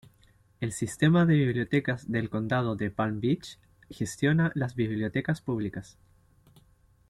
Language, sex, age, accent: Spanish, male, 19-29, Chileno: Chile, Cuyo